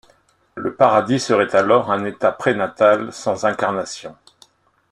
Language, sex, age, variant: French, male, 50-59, Français de métropole